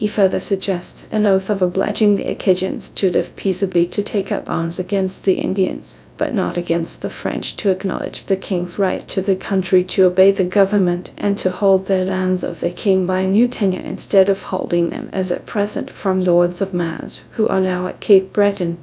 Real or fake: fake